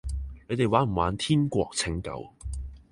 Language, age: Cantonese, 19-29